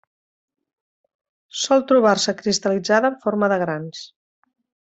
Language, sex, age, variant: Catalan, female, 50-59, Central